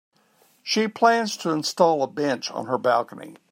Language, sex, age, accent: English, male, 60-69, United States English